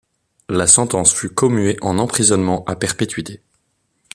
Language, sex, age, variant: French, male, 30-39, Français de métropole